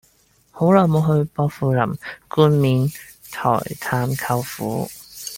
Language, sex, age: Cantonese, male, 19-29